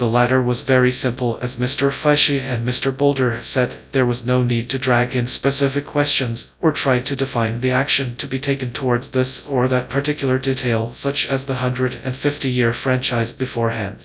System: TTS, FastPitch